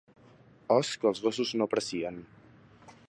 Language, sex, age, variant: Catalan, male, 19-29, Central